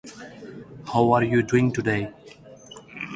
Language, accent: English, India and South Asia (India, Pakistan, Sri Lanka)